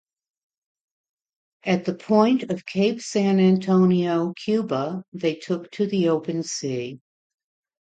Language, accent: English, United States English